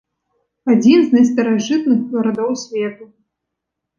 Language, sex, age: Belarusian, female, 19-29